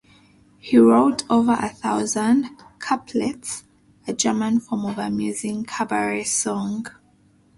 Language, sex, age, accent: English, female, 30-39, England English